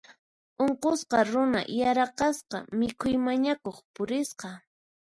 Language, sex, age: Puno Quechua, female, 19-29